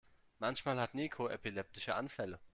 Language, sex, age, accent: German, male, 19-29, Deutschland Deutsch